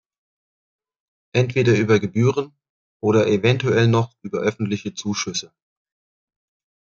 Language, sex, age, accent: German, male, 40-49, Deutschland Deutsch